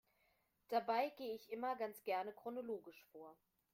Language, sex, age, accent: German, female, 50-59, Deutschland Deutsch